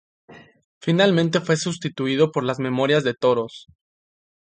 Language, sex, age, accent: Spanish, male, 19-29, México